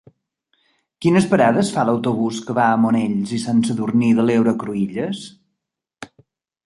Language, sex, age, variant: Catalan, male, 40-49, Balear